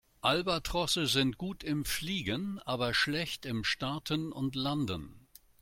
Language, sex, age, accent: German, male, 70-79, Deutschland Deutsch